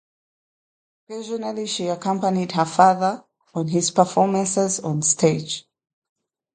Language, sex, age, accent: English, female, 40-49, England English